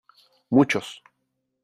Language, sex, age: Spanish, male, 50-59